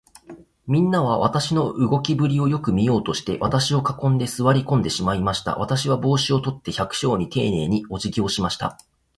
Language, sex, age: Japanese, male, 19-29